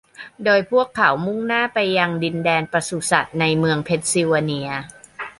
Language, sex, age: Thai, male, under 19